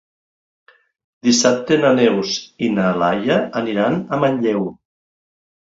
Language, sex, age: Catalan, male, 50-59